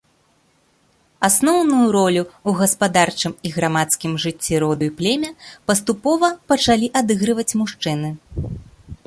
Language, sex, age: Belarusian, female, 30-39